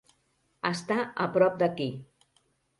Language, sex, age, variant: Catalan, female, 50-59, Central